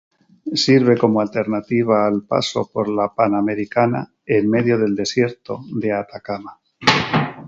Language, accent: Spanish, España: Centro-Sur peninsular (Madrid, Toledo, Castilla-La Mancha)